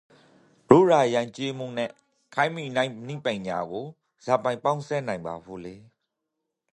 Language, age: Rakhine, 30-39